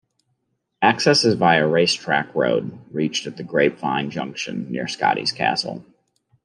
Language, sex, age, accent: English, male, 30-39, United States English